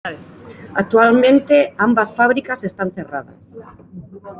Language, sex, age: Spanish, female, 50-59